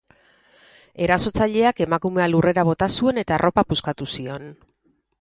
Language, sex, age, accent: Basque, female, 40-49, Mendebalekoa (Araba, Bizkaia, Gipuzkoako mendebaleko herri batzuk)